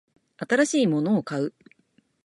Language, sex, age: Japanese, female, 40-49